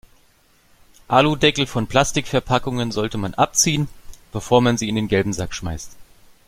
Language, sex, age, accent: German, male, 40-49, Deutschland Deutsch